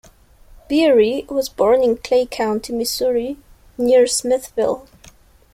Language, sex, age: English, female, 19-29